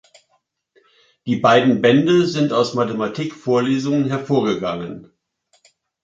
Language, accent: German, Deutschland Deutsch